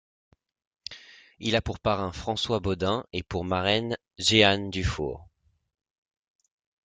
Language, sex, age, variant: French, male, 30-39, Français de métropole